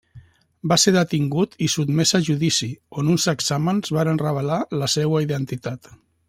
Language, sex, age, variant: Catalan, male, 50-59, Central